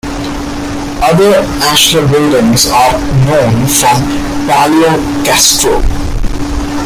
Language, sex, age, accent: English, male, 19-29, India and South Asia (India, Pakistan, Sri Lanka)